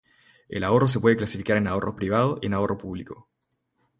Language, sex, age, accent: Spanish, male, 19-29, Chileno: Chile, Cuyo